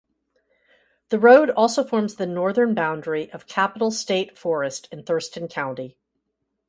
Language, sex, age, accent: English, female, 60-69, United States English